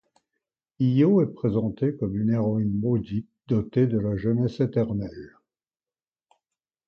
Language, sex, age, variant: French, male, 70-79, Français de métropole